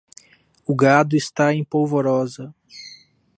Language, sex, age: Portuguese, male, 19-29